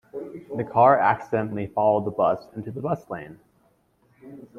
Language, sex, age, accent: English, male, 19-29, United States English